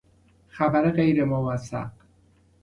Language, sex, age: Persian, male, 30-39